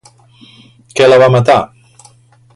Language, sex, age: Catalan, male, 50-59